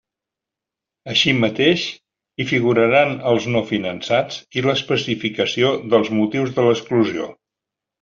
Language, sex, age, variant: Catalan, male, 70-79, Central